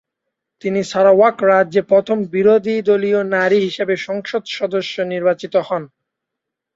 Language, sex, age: Bengali, male, 19-29